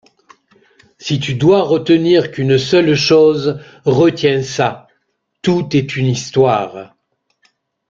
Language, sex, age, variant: French, male, 50-59, Français de métropole